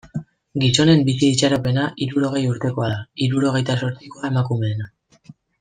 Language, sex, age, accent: Basque, female, 19-29, Mendebalekoa (Araba, Bizkaia, Gipuzkoako mendebaleko herri batzuk)